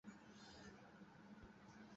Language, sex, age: Bengali, female, 19-29